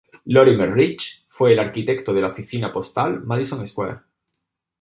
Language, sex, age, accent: Spanish, male, 40-49, España: Sur peninsular (Andalucia, Extremadura, Murcia)